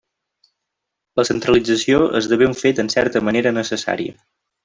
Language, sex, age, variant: Catalan, male, 19-29, Central